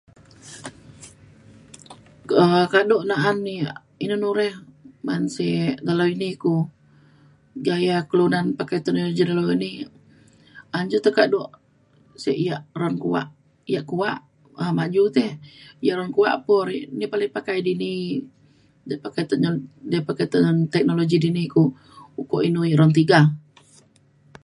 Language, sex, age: Mainstream Kenyah, female, 30-39